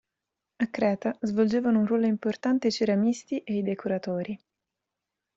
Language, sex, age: Italian, female, 19-29